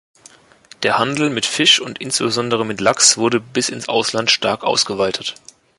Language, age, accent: German, under 19, Deutschland Deutsch